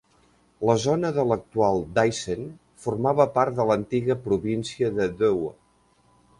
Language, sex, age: Catalan, male, 50-59